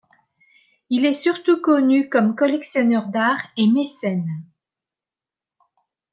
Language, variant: French, Français de métropole